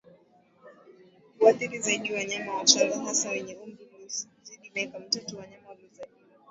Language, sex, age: Swahili, female, 19-29